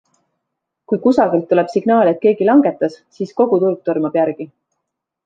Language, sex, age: Estonian, female, 30-39